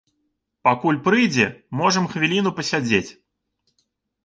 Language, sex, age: Belarusian, male, 30-39